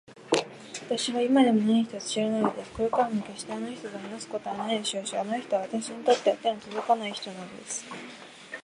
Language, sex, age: Japanese, female, 19-29